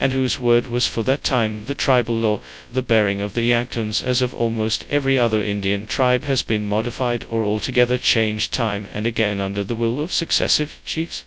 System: TTS, FastPitch